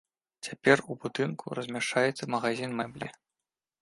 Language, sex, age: Belarusian, male, 19-29